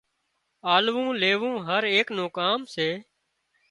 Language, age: Wadiyara Koli, 40-49